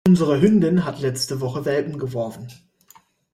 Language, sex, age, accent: German, male, 19-29, Deutschland Deutsch